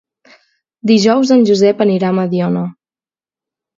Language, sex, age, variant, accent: Catalan, female, 19-29, Central, central